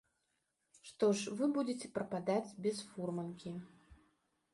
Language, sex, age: Belarusian, female, 40-49